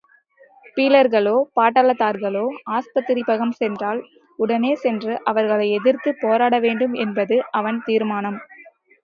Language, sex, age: Tamil, female, 19-29